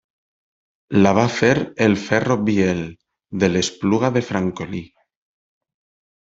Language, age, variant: Catalan, 30-39, Nord-Occidental